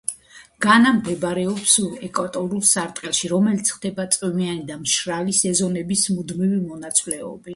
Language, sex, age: Georgian, female, 60-69